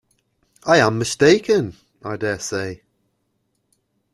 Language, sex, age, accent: English, male, 40-49, England English